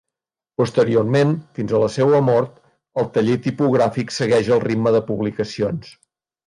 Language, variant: Catalan, Nord-Occidental